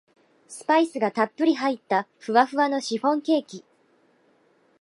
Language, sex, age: Japanese, female, 19-29